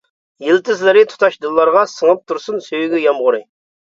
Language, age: Uyghur, 40-49